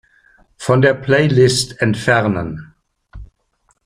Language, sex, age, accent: German, male, 60-69, Deutschland Deutsch